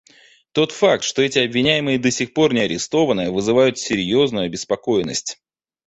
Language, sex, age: Russian, male, 30-39